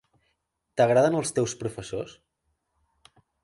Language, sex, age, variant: Catalan, male, 19-29, Central